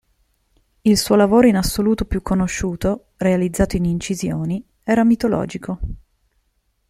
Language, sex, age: Italian, female, 30-39